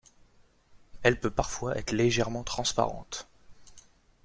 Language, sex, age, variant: French, male, 19-29, Français de métropole